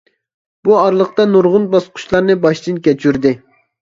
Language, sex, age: Uyghur, male, 19-29